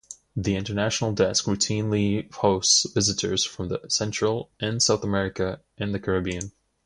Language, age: English, 19-29